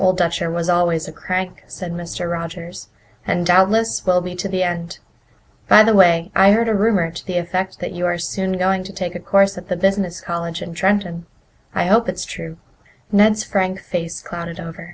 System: none